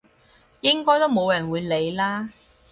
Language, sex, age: Cantonese, female, 19-29